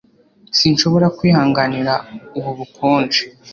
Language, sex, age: Kinyarwanda, male, under 19